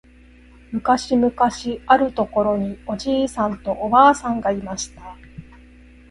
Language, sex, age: Japanese, female, 30-39